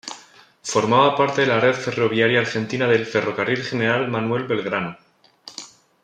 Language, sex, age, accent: Spanish, male, 19-29, España: Centro-Sur peninsular (Madrid, Toledo, Castilla-La Mancha)